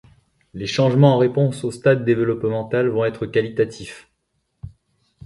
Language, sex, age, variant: French, male, 40-49, Français de métropole